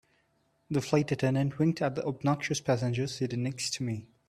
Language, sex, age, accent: English, male, 19-29, India and South Asia (India, Pakistan, Sri Lanka)